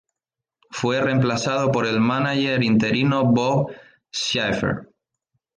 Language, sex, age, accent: Spanish, male, 19-29, España: Islas Canarias